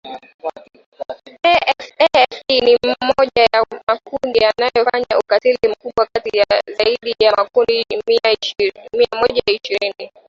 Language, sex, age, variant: Swahili, female, 19-29, Kiswahili cha Bara ya Kenya